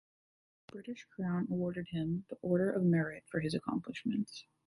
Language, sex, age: English, female, 19-29